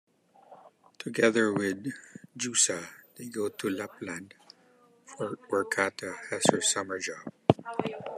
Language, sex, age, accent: English, male, 50-59, Filipino